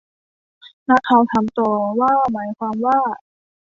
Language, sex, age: Thai, female, 19-29